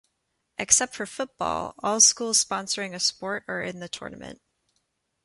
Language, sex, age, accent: English, female, 30-39, United States English